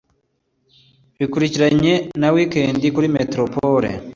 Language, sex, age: Kinyarwanda, male, 30-39